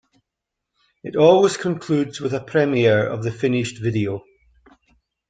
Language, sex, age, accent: English, male, 40-49, Scottish English